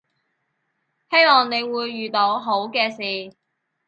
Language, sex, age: Cantonese, female, 19-29